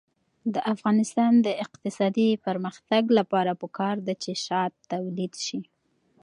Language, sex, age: Pashto, female, 19-29